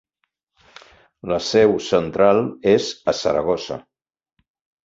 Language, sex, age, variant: Catalan, male, 60-69, Central